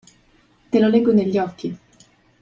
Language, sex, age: Italian, female, 19-29